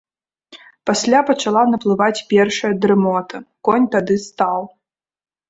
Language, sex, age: Belarusian, female, 19-29